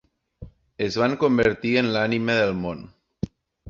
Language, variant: Catalan, Septentrional